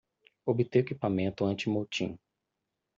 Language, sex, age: Portuguese, male, 30-39